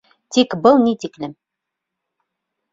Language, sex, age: Bashkir, female, 30-39